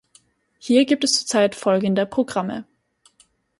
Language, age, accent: German, 19-29, Österreichisches Deutsch